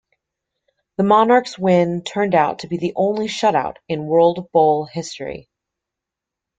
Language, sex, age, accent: English, female, 19-29, United States English